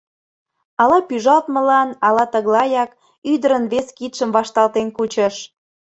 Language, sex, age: Mari, female, 19-29